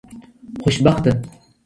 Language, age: Pashto, under 19